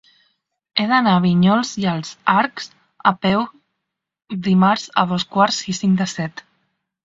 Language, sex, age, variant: Catalan, female, 19-29, Central